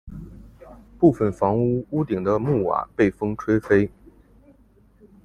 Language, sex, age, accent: Chinese, male, 19-29, 出生地：河南省